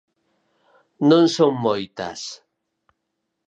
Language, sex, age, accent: Galician, male, 50-59, Oriental (común en zona oriental)